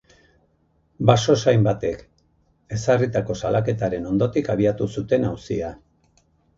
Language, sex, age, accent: Basque, male, 50-59, Erdialdekoa edo Nafarra (Gipuzkoa, Nafarroa)